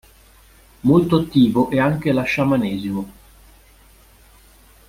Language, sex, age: Italian, male, 40-49